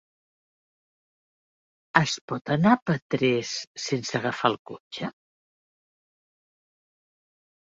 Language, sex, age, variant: Catalan, female, 60-69, Central